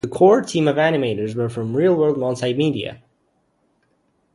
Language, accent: English, United States English